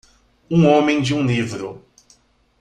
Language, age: Portuguese, 30-39